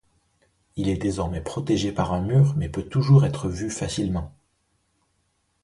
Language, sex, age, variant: French, male, 40-49, Français de métropole